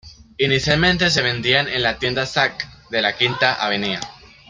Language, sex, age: Spanish, male, under 19